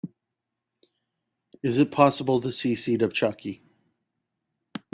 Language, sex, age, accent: English, male, 40-49, United States English